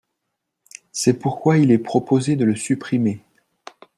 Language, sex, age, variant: French, male, 40-49, Français de métropole